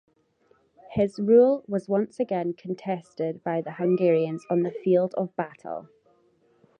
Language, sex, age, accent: English, female, 19-29, Scottish English